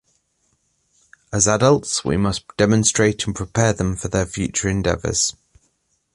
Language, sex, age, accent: English, male, 30-39, England English